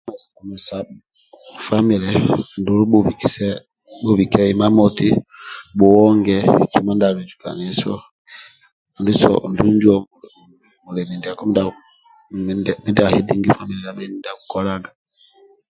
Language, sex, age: Amba (Uganda), male, 40-49